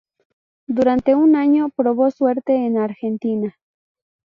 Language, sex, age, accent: Spanish, female, 19-29, México